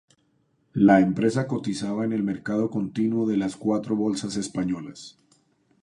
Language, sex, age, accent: Spanish, male, 50-59, Andino-Pacífico: Colombia, Perú, Ecuador, oeste de Bolivia y Venezuela andina